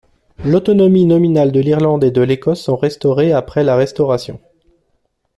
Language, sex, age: French, male, 40-49